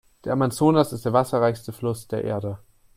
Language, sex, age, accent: German, male, under 19, Deutschland Deutsch